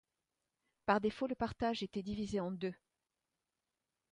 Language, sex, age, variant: French, female, 60-69, Français de métropole